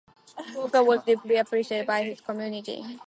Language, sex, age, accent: English, female, under 19, United States English